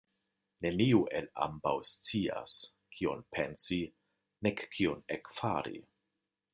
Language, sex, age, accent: Esperanto, male, 50-59, Internacia